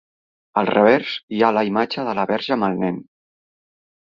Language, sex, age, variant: Catalan, male, 40-49, Central